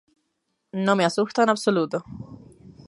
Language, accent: Spanish, España: Islas Canarias